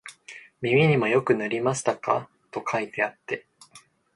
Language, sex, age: Japanese, male, 19-29